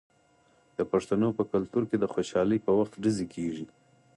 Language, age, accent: Pashto, 19-29, معیاري پښتو